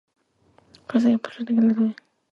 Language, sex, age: English, female, 19-29